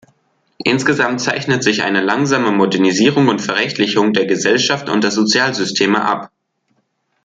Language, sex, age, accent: German, male, under 19, Deutschland Deutsch